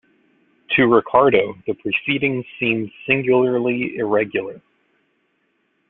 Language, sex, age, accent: English, male, 30-39, United States English